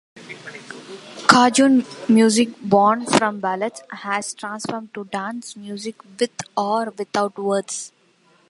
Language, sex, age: English, female, 19-29